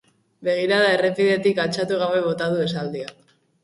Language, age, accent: Basque, under 19, Mendebalekoa (Araba, Bizkaia, Gipuzkoako mendebaleko herri batzuk)